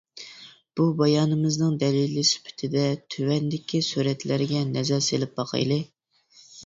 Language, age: Uyghur, 30-39